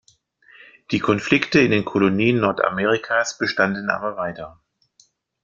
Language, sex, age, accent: German, male, 50-59, Deutschland Deutsch